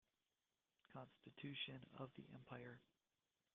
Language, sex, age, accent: English, male, 30-39, United States English